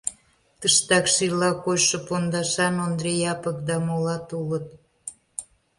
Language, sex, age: Mari, female, 60-69